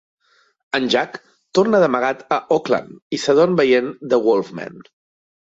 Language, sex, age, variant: Catalan, male, 30-39, Central